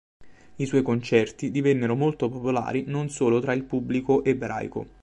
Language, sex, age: Italian, male, 19-29